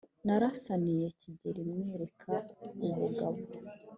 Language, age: Kinyarwanda, 19-29